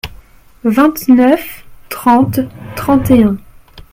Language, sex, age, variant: French, female, 19-29, Français de métropole